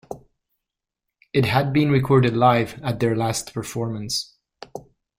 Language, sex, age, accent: English, male, 40-49, Canadian English